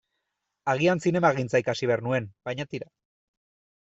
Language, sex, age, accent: Basque, male, 30-39, Erdialdekoa edo Nafarra (Gipuzkoa, Nafarroa)